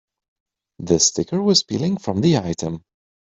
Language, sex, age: English, male, 30-39